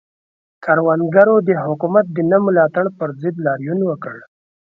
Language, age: Pashto, 19-29